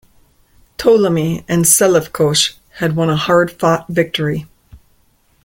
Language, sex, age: English, female, 50-59